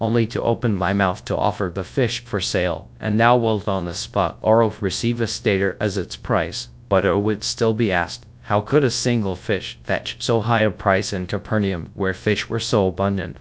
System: TTS, GradTTS